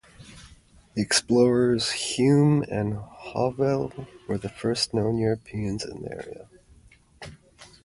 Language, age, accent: English, 40-49, United States English